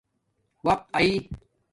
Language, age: Domaaki, 40-49